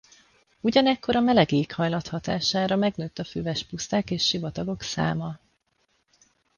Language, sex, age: Hungarian, female, 30-39